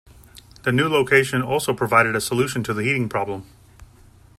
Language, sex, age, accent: English, male, 40-49, United States English